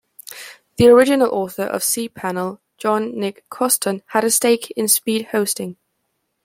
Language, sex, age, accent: English, female, under 19, England English